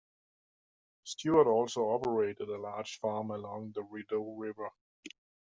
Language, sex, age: English, male, 50-59